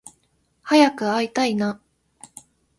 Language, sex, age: Japanese, female, 19-29